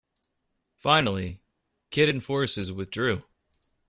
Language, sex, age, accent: English, male, 19-29, United States English